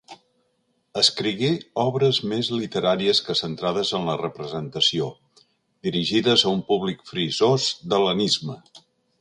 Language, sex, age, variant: Catalan, male, 60-69, Central